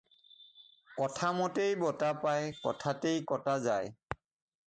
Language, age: Assamese, 40-49